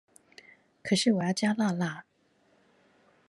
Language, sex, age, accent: Chinese, female, 40-49, 出生地：臺北市